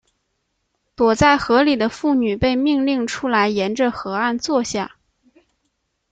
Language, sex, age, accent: Chinese, female, 19-29, 出生地：河南省